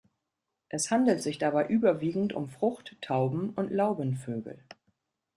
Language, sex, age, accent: German, female, 40-49, Deutschland Deutsch